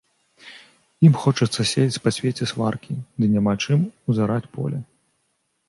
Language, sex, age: Belarusian, male, 30-39